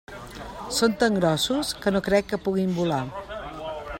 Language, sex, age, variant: Catalan, female, 50-59, Central